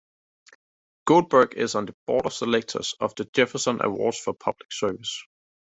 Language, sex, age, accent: English, male, 30-39, United States English